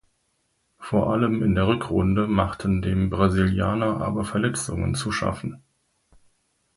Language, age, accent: German, 50-59, Deutschland Deutsch